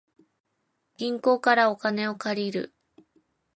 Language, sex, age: Japanese, female, 19-29